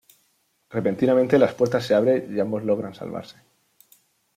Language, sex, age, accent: Spanish, male, 19-29, España: Sur peninsular (Andalucia, Extremadura, Murcia)